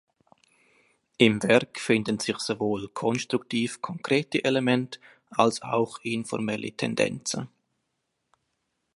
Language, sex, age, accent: German, male, 30-39, Schweizerdeutsch